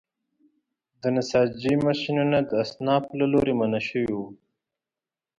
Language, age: Pashto, 19-29